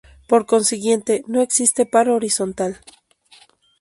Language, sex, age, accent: Spanish, female, 30-39, México